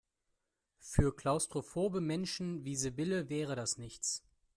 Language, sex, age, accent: German, male, 30-39, Deutschland Deutsch